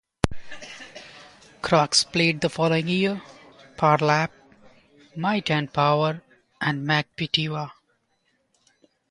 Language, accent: English, India and South Asia (India, Pakistan, Sri Lanka)